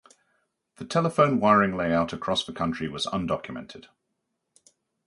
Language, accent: English, England English